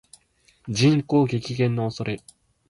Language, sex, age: Japanese, male, 19-29